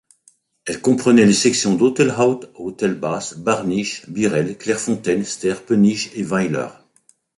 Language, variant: French, Français de métropole